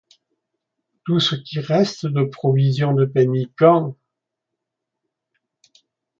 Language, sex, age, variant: French, male, 60-69, Français de métropole